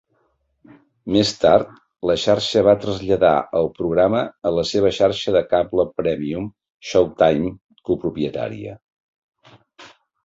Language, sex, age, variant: Catalan, male, 60-69, Central